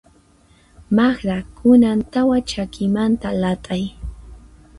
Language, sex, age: Puno Quechua, female, 19-29